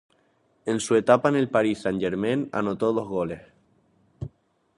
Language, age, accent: Spanish, 19-29, España: Islas Canarias